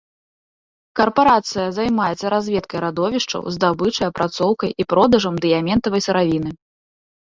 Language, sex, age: Belarusian, female, 30-39